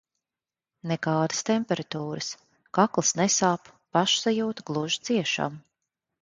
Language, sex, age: Latvian, female, 40-49